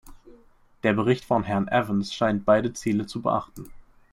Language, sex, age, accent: German, male, under 19, Deutschland Deutsch